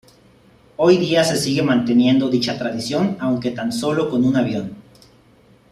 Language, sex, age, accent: Spanish, male, 30-39, México